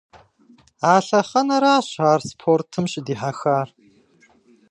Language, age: Kabardian, 40-49